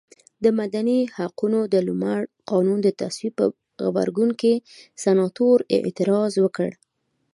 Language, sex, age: Pashto, female, 19-29